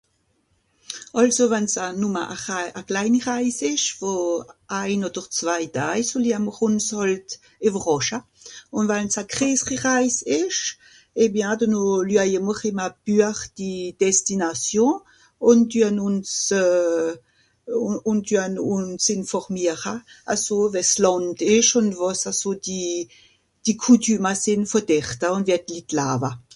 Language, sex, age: Swiss German, female, 50-59